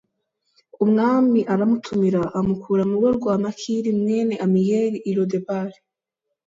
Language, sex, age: Kinyarwanda, female, 19-29